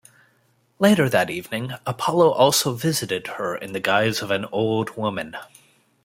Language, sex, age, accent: English, male, 30-39, United States English